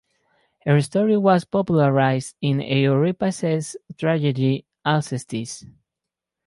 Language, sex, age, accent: English, male, 19-29, United States English